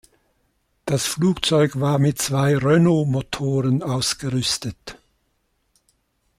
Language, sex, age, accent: German, male, 70-79, Schweizerdeutsch